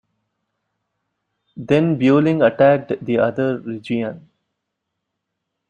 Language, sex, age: English, male, 19-29